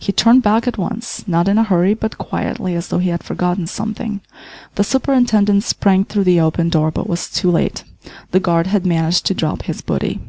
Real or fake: real